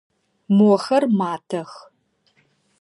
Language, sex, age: Adyghe, female, 30-39